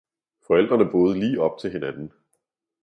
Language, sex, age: Danish, male, 40-49